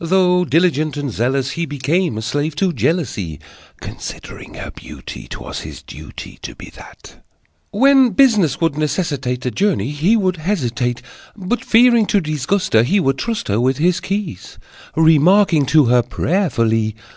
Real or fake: real